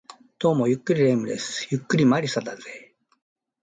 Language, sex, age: Japanese, male, 50-59